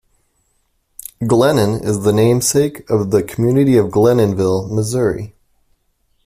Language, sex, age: English, male, 30-39